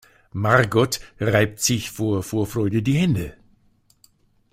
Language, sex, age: German, male, 60-69